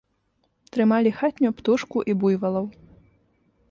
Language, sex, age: Belarusian, female, 19-29